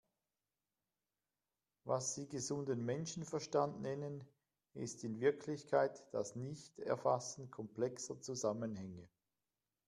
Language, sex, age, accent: German, male, 50-59, Schweizerdeutsch